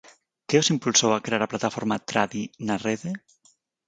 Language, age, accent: Galician, 19-29, Normativo (estándar)